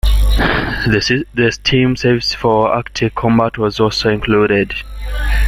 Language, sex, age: English, male, 19-29